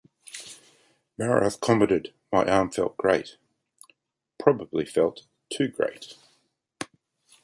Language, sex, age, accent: English, male, 50-59, Australian English